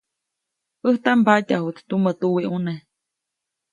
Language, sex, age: Copainalá Zoque, female, 19-29